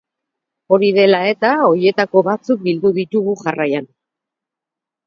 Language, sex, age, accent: Basque, female, 50-59, Mendebalekoa (Araba, Bizkaia, Gipuzkoako mendebaleko herri batzuk)